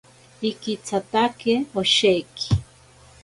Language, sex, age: Ashéninka Perené, female, 40-49